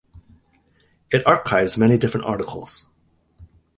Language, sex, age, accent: English, male, 40-49, United States English